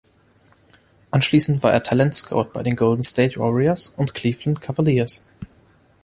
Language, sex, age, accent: German, male, 19-29, Deutschland Deutsch